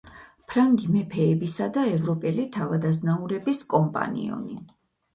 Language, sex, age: Georgian, female, 50-59